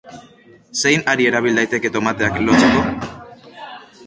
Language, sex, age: Basque, male, under 19